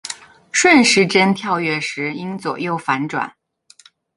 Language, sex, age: Chinese, female, 40-49